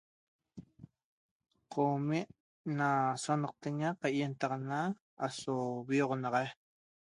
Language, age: Toba, 30-39